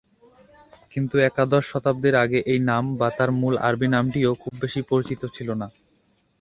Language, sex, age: Bengali, male, 19-29